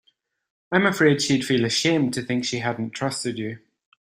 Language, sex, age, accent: English, male, 19-29, Irish English